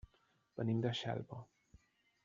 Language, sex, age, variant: Catalan, male, 30-39, Central